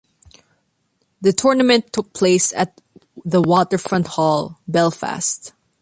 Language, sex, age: English, female, 19-29